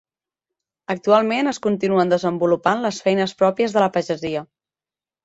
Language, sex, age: Catalan, female, 30-39